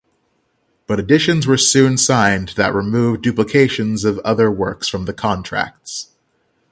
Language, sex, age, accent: English, male, 30-39, United States English; England English